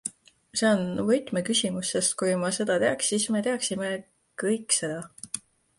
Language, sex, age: Estonian, female, 19-29